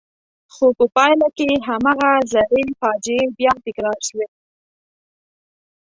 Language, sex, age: Pashto, female, 19-29